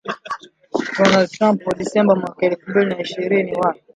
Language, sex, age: Swahili, male, 19-29